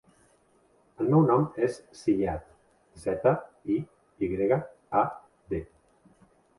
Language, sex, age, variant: Catalan, male, 40-49, Central